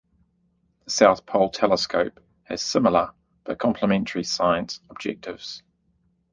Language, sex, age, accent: English, male, 30-39, New Zealand English